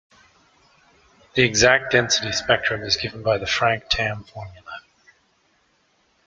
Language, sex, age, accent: English, male, 30-39, Canadian English